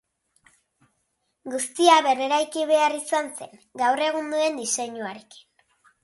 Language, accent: Basque, Erdialdekoa edo Nafarra (Gipuzkoa, Nafarroa)